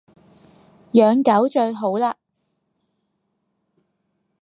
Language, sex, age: Cantonese, female, 19-29